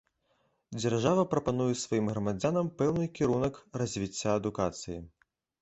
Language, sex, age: Belarusian, male, 19-29